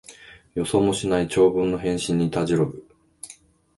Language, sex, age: Japanese, male, 50-59